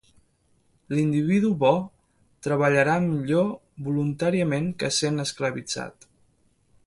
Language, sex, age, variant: Catalan, male, 19-29, Central